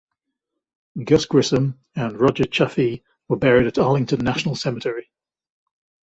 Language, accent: English, England English